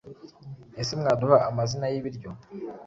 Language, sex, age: Kinyarwanda, male, 19-29